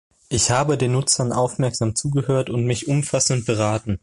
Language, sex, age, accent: German, male, under 19, Deutschland Deutsch